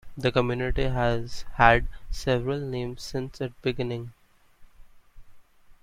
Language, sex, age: English, male, 19-29